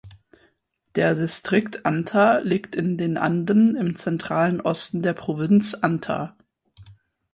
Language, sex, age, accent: German, female, 19-29, Deutschland Deutsch